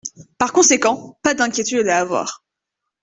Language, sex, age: French, female, 19-29